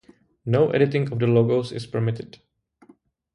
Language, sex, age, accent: English, male, 30-39, Czech